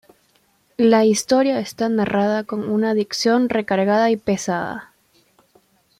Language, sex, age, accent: Spanish, female, under 19, Andino-Pacífico: Colombia, Perú, Ecuador, oeste de Bolivia y Venezuela andina